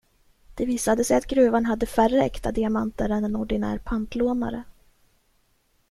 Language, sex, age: Swedish, female, 19-29